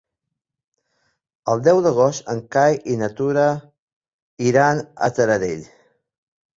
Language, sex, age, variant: Catalan, male, 40-49, Central